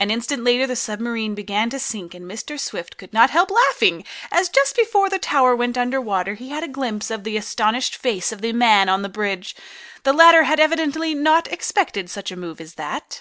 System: none